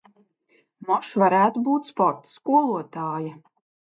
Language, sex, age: Latvian, female, 30-39